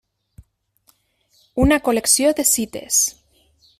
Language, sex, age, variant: Catalan, female, 19-29, Nord-Occidental